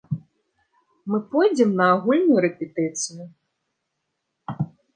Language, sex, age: Belarusian, female, 19-29